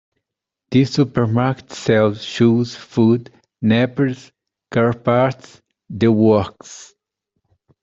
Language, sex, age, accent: English, male, 30-39, United States English